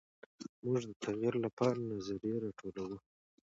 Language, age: Pashto, 19-29